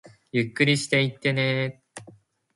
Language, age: Japanese, 19-29